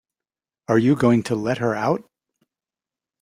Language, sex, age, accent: English, male, 60-69, United States English